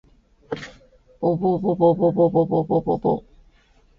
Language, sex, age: Japanese, female, 50-59